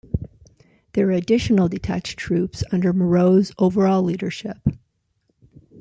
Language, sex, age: English, female, 40-49